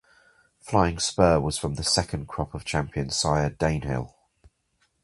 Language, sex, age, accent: English, male, 40-49, England English